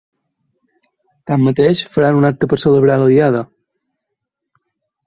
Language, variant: Catalan, Balear